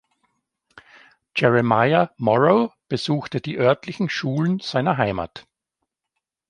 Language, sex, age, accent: German, male, 50-59, Österreichisches Deutsch